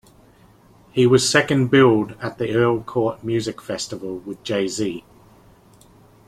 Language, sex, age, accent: English, male, 30-39, Australian English